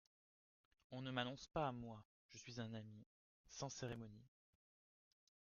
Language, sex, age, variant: French, male, 19-29, Français de métropole